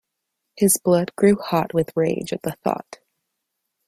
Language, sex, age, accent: English, female, 19-29, United States English